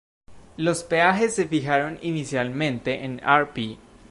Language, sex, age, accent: Spanish, male, under 19, Andino-Pacífico: Colombia, Perú, Ecuador, oeste de Bolivia y Venezuela andina